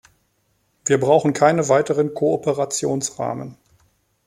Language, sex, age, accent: German, male, 30-39, Deutschland Deutsch